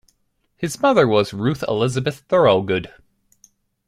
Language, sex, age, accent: English, male, 19-29, United States English